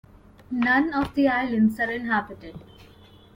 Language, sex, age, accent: English, female, 19-29, India and South Asia (India, Pakistan, Sri Lanka)